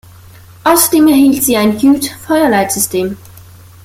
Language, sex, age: German, female, under 19